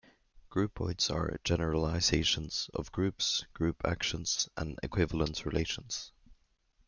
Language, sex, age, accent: English, male, 19-29, United States English